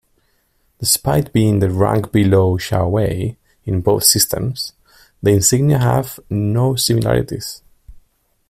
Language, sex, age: English, male, 30-39